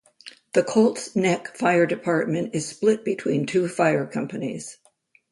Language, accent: English, United States English